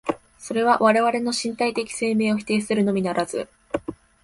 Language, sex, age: Japanese, female, 19-29